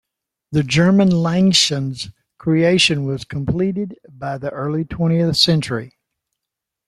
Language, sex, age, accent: English, male, 90+, United States English